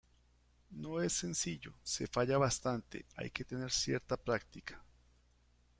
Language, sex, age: Spanish, male, 50-59